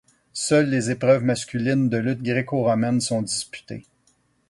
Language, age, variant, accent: French, 50-59, Français d'Amérique du Nord, Français du Canada